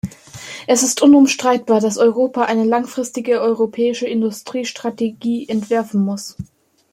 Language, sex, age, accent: German, female, 19-29, Deutschland Deutsch